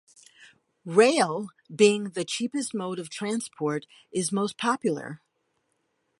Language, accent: English, United States English